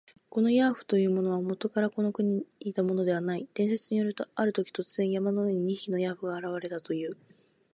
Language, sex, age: Japanese, female, 19-29